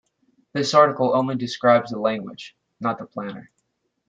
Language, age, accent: English, 30-39, United States English